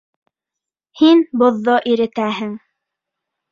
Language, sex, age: Bashkir, female, under 19